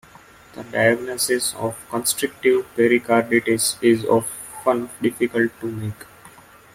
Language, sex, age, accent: English, male, 19-29, India and South Asia (India, Pakistan, Sri Lanka)